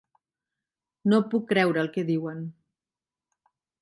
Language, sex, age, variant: Catalan, female, 60-69, Central